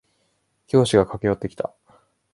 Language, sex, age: Japanese, male, 19-29